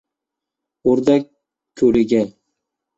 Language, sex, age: Uzbek, male, 19-29